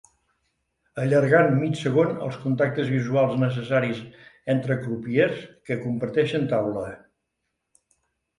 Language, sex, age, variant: Catalan, male, 60-69, Central